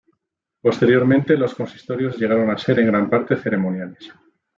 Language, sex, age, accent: Spanish, male, 40-49, España: Centro-Sur peninsular (Madrid, Toledo, Castilla-La Mancha)